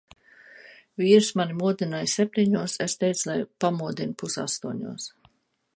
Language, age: Latvian, 60-69